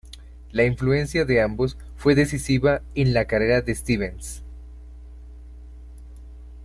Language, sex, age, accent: Spanish, male, 30-39, Andino-Pacífico: Colombia, Perú, Ecuador, oeste de Bolivia y Venezuela andina